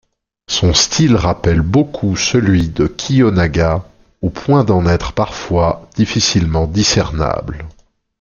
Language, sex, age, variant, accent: French, male, 30-39, Français d'Europe, Français de Suisse